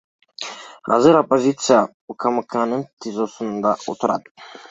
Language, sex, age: Kyrgyz, male, under 19